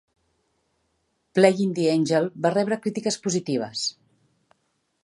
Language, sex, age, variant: Catalan, female, 50-59, Central